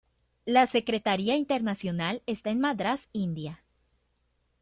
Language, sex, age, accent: Spanish, female, under 19, México